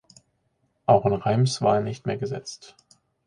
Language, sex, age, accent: German, male, 40-49, Deutschland Deutsch